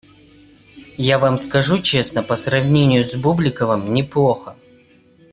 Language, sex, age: Russian, male, 19-29